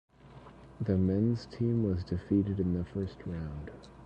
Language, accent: English, United States English